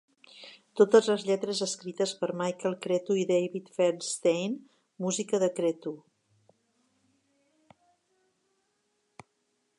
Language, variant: Catalan, Central